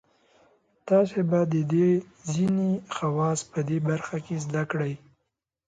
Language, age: Pashto, 19-29